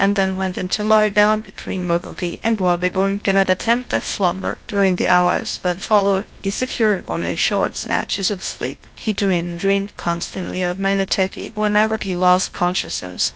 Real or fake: fake